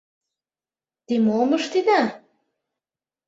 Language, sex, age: Mari, female, 40-49